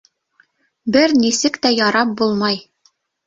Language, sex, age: Bashkir, female, 30-39